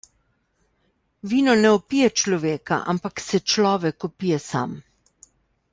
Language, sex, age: Slovenian, female, 60-69